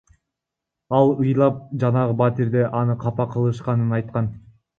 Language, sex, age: Kyrgyz, male, under 19